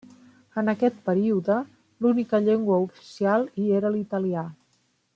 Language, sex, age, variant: Catalan, female, 50-59, Central